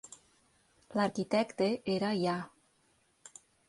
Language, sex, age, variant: Catalan, female, 19-29, Nord-Occidental